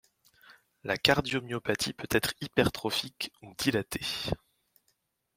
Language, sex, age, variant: French, male, 19-29, Français de métropole